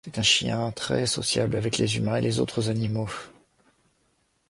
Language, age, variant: French, 60-69, Français de métropole